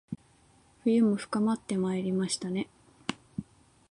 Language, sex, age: Japanese, female, 19-29